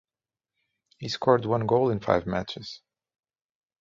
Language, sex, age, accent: English, male, 30-39, United States English